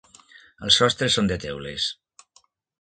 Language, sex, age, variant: Catalan, male, 60-69, Nord-Occidental